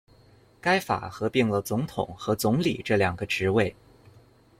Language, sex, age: Chinese, male, 19-29